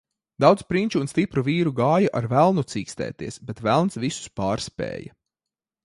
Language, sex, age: Latvian, male, 19-29